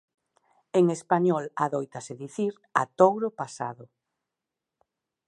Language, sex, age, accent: Galician, female, 40-49, Oriental (común en zona oriental)